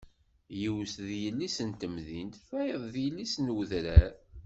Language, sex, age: Kabyle, male, 50-59